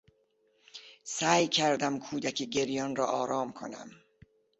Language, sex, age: Persian, female, 60-69